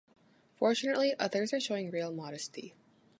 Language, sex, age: English, female, 19-29